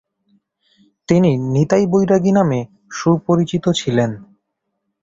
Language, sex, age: Bengali, male, 19-29